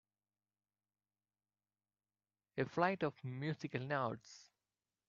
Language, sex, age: English, male, 19-29